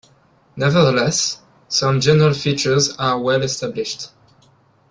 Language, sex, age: English, male, 19-29